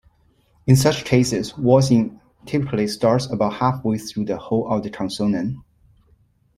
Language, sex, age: English, male, 40-49